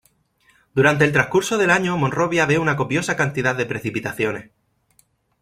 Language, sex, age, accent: Spanish, male, 30-39, España: Sur peninsular (Andalucia, Extremadura, Murcia)